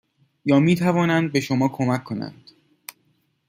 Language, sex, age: Persian, male, 19-29